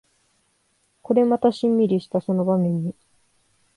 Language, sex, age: Japanese, female, 19-29